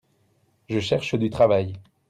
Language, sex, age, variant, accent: French, male, 30-39, Français d'Europe, Français de Belgique